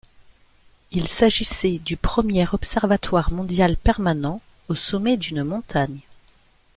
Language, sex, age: French, female, 40-49